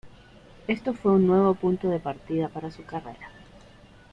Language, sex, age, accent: Spanish, female, 40-49, Chileno: Chile, Cuyo